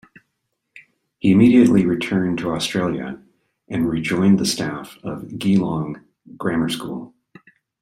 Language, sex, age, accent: English, male, 50-59, United States English